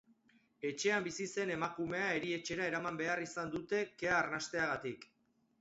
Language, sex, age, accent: Basque, male, 30-39, Mendebalekoa (Araba, Bizkaia, Gipuzkoako mendebaleko herri batzuk)